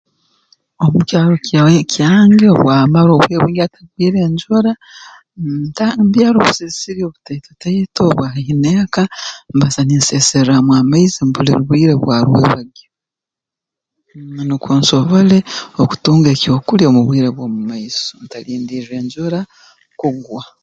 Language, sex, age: Tooro, female, 40-49